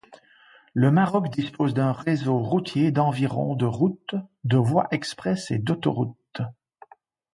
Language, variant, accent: French, Français d'Europe, Français de Belgique